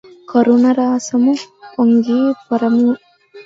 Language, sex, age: Telugu, female, 19-29